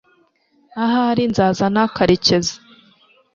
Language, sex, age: Kinyarwanda, female, 19-29